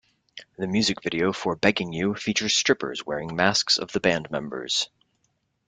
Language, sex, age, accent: English, male, 30-39, United States English